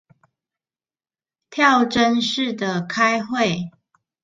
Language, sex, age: Chinese, female, 30-39